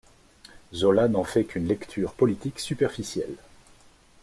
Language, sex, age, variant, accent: French, male, 30-39, Français d'Europe, Français de Belgique